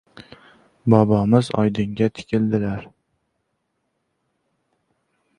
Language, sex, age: Uzbek, male, 19-29